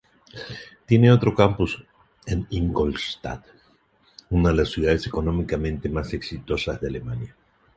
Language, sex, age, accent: Spanish, male, 50-59, Andino-Pacífico: Colombia, Perú, Ecuador, oeste de Bolivia y Venezuela andina